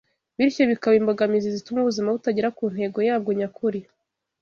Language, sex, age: Kinyarwanda, female, 30-39